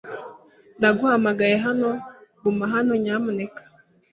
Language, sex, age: Kinyarwanda, female, 30-39